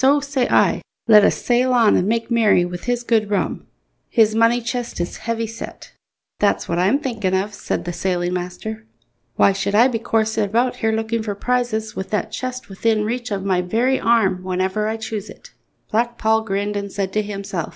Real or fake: real